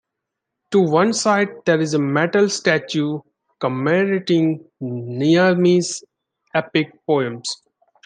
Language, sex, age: English, male, 19-29